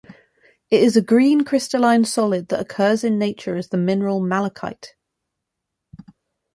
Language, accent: English, England English